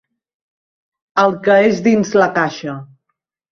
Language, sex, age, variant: Catalan, female, 50-59, Central